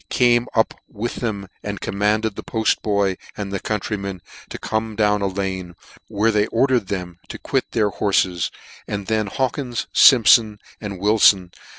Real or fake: real